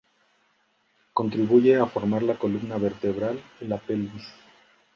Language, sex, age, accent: Spanish, male, 40-49, México